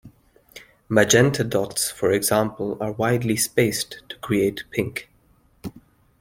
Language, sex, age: English, male, 19-29